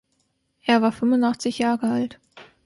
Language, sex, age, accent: German, female, 19-29, Deutschland Deutsch